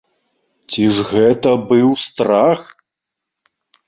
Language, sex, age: Belarusian, male, 30-39